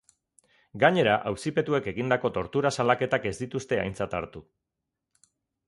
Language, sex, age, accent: Basque, male, 40-49, Mendebalekoa (Araba, Bizkaia, Gipuzkoako mendebaleko herri batzuk)